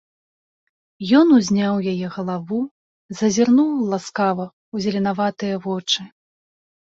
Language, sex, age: Belarusian, female, 30-39